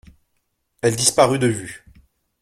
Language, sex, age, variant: French, male, 19-29, Français de métropole